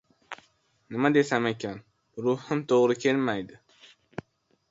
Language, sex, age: Uzbek, male, under 19